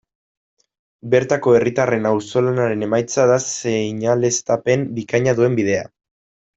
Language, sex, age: Basque, male, 19-29